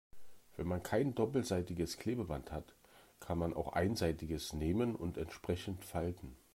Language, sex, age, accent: German, male, 50-59, Deutschland Deutsch